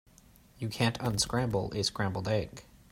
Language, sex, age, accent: English, male, 19-29, Canadian English